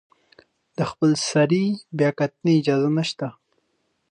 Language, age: Pashto, 19-29